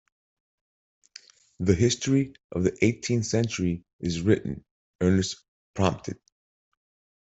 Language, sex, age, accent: English, male, 50-59, United States English